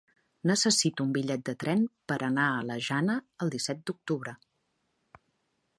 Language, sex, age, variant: Catalan, female, 40-49, Central